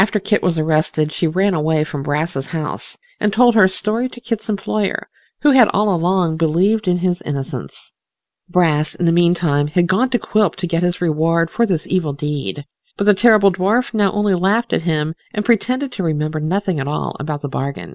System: none